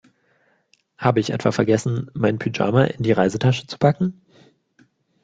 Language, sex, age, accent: German, male, 19-29, Deutschland Deutsch